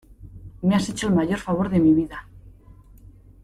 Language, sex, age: Spanish, female, 30-39